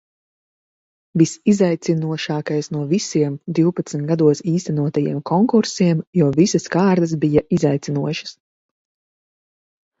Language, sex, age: Latvian, female, 30-39